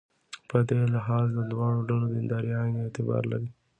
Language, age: Pashto, under 19